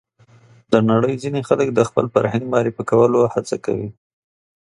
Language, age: Pashto, 30-39